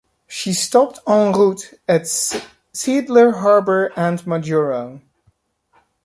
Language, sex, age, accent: English, male, 30-39, England English